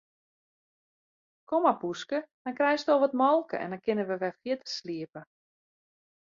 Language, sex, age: Western Frisian, female, 40-49